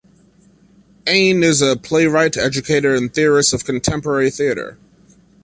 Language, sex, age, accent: English, male, 19-29, United States English